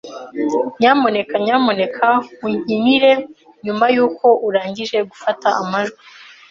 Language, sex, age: Kinyarwanda, female, 19-29